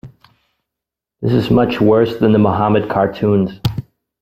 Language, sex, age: English, male, 19-29